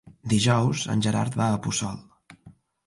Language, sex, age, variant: Catalan, male, 19-29, Balear